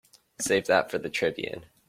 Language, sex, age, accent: English, male, under 19, United States English